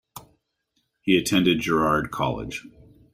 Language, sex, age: English, male, 40-49